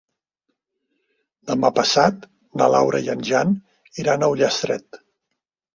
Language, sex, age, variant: Catalan, male, 40-49, Nord-Occidental